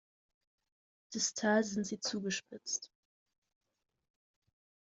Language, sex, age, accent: German, female, 19-29, Deutschland Deutsch